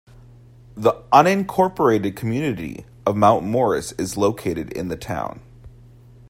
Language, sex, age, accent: English, male, 19-29, United States English